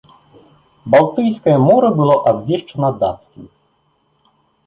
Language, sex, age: Belarusian, male, 19-29